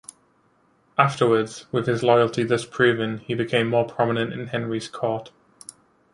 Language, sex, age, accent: English, male, 19-29, England English